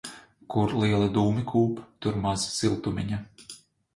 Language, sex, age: Latvian, male, 30-39